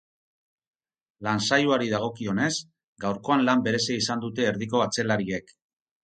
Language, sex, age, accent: Basque, male, 50-59, Mendebalekoa (Araba, Bizkaia, Gipuzkoako mendebaleko herri batzuk)